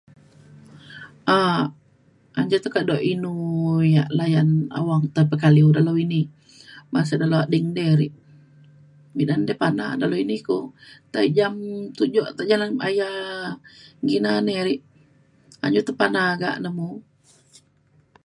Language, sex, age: Mainstream Kenyah, female, 30-39